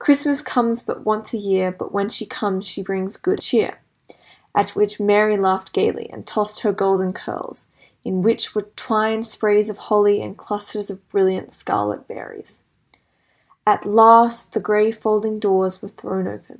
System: none